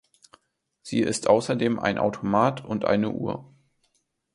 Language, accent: German, Deutschland Deutsch